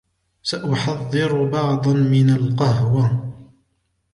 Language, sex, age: Arabic, male, 19-29